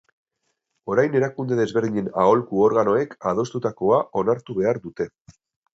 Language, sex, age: Basque, male, 40-49